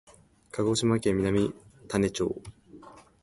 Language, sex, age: Japanese, male, 19-29